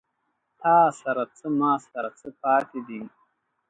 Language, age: Pashto, 30-39